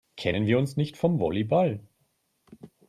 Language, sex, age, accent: German, male, 40-49, Deutschland Deutsch